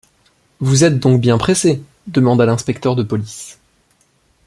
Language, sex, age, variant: French, male, 19-29, Français de métropole